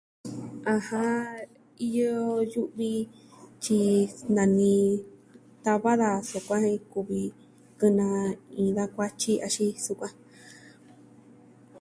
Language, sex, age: Southwestern Tlaxiaco Mixtec, female, 19-29